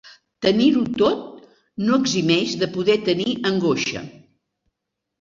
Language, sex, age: Catalan, female, 70-79